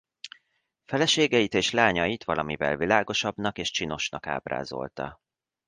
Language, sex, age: Hungarian, male, 40-49